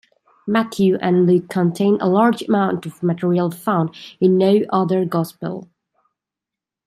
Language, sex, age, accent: English, female, 19-29, England English